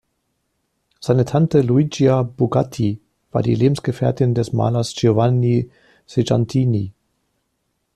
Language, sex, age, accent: German, male, 50-59, Deutschland Deutsch